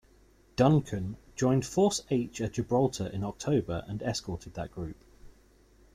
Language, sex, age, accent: English, male, 30-39, England English